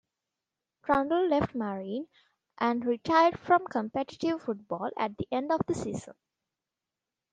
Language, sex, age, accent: English, female, 19-29, India and South Asia (India, Pakistan, Sri Lanka)